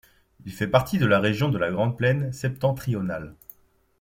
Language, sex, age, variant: French, male, 19-29, Français de métropole